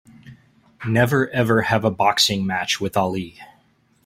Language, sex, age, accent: English, male, 30-39, United States English